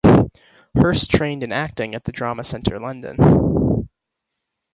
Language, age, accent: English, 19-29, United States English